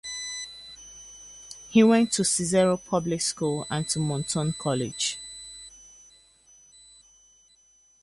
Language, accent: English, England English